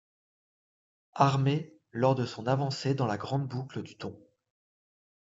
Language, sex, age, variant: French, male, 30-39, Français de métropole